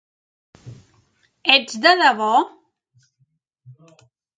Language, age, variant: Catalan, 40-49, Central